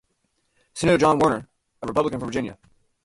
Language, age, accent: English, 30-39, United States English